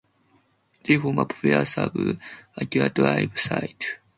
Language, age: English, under 19